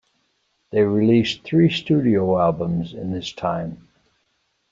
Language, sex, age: English, male, 80-89